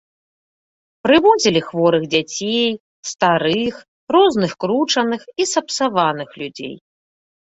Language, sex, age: Belarusian, female, 30-39